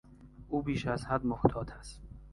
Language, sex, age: Persian, male, 19-29